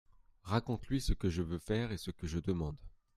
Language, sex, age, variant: French, male, 30-39, Français de métropole